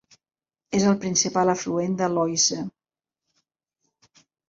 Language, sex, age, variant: Catalan, female, 60-69, Central